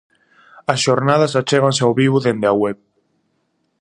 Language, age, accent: Galician, 19-29, Normativo (estándar)